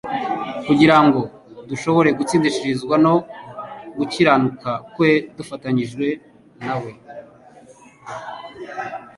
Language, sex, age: Kinyarwanda, male, 40-49